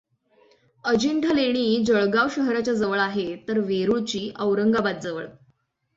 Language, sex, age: Marathi, female, 19-29